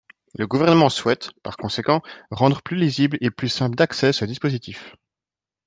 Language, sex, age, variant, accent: French, male, 19-29, Français d'Europe, Français de Suisse